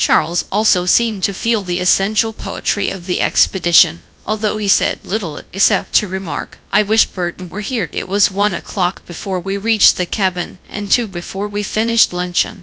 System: TTS, GradTTS